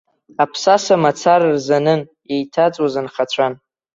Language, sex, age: Abkhazian, male, under 19